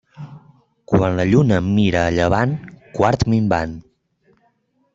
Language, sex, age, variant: Catalan, male, under 19, Central